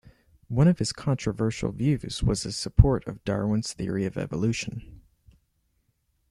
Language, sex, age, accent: English, male, under 19, Canadian English